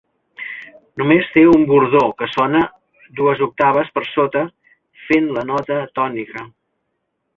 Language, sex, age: Catalan, male, 60-69